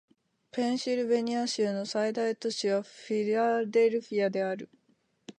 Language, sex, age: Japanese, female, 19-29